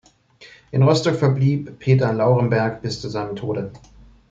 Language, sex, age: German, male, 30-39